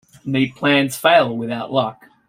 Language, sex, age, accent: English, male, 40-49, Australian English